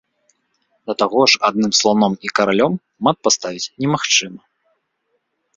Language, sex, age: Belarusian, male, 19-29